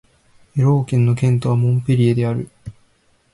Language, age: Japanese, 19-29